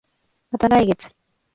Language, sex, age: Japanese, female, 19-29